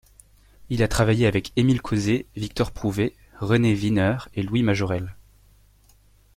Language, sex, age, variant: French, male, 19-29, Français de métropole